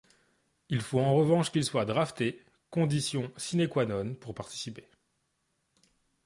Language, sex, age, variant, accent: French, male, 19-29, Français des départements et régions d'outre-mer, Français de La Réunion